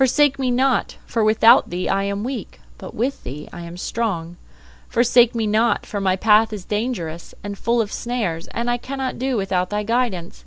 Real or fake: real